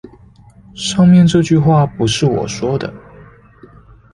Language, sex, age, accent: Chinese, male, 19-29, 出生地：臺北市